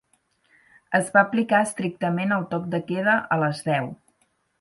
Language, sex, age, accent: Catalan, female, 30-39, gironí